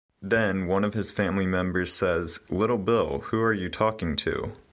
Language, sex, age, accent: English, male, 19-29, United States English